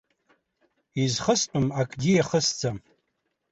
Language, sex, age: Abkhazian, male, 30-39